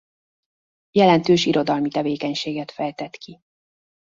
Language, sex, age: Hungarian, female, 40-49